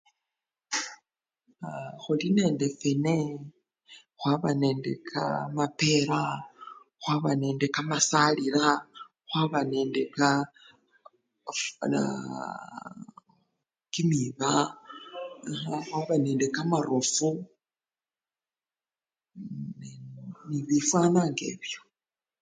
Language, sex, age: Luyia, female, 50-59